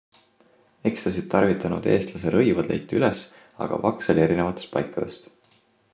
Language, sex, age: Estonian, male, 19-29